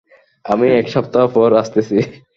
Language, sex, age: Bengali, male, 19-29